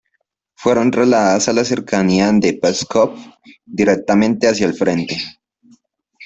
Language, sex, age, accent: Spanish, male, 19-29, Andino-Pacífico: Colombia, Perú, Ecuador, oeste de Bolivia y Venezuela andina